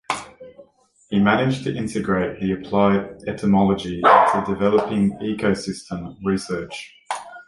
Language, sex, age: English, male, 30-39